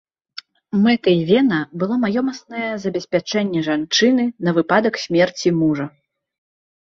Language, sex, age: Belarusian, female, 19-29